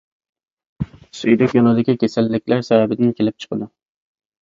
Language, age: Uyghur, 19-29